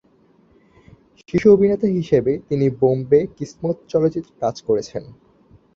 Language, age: Bengali, 19-29